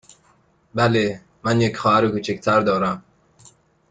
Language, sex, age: Persian, male, 19-29